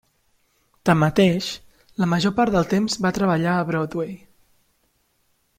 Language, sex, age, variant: Catalan, male, 19-29, Central